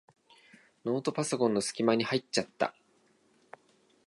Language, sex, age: Japanese, male, 19-29